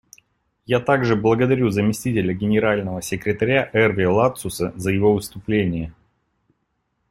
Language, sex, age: Russian, male, 19-29